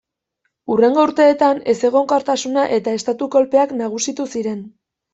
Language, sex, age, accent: Basque, female, under 19, Erdialdekoa edo Nafarra (Gipuzkoa, Nafarroa)